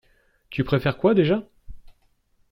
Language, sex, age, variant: French, male, 40-49, Français de métropole